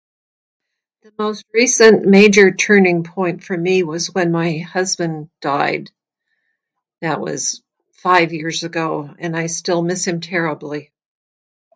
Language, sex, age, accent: English, female, 80-89, United States English